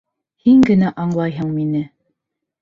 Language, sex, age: Bashkir, female, 30-39